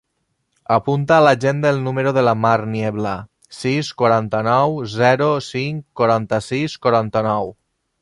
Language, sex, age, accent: Catalan, male, 30-39, valencià